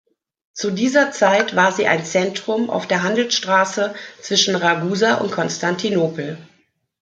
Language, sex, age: German, female, 50-59